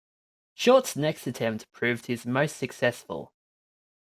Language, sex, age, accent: English, male, 19-29, Australian English